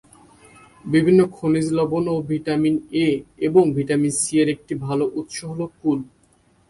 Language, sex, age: Bengali, male, 19-29